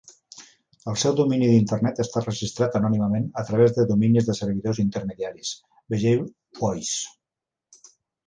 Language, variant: Catalan, Central